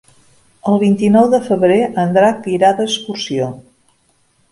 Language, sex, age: Catalan, female, 50-59